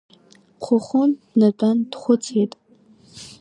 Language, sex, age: Abkhazian, female, under 19